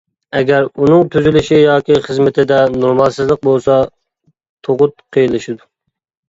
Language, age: Uyghur, 19-29